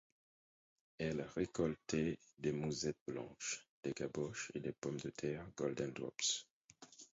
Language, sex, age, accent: French, male, 30-39, Français d’Haïti